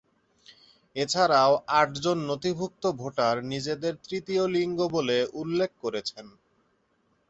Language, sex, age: Bengali, male, 19-29